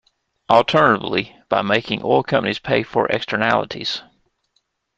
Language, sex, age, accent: English, male, 40-49, United States English